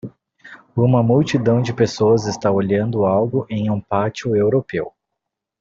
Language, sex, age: Portuguese, male, 19-29